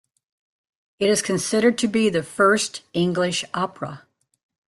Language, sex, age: English, female, 70-79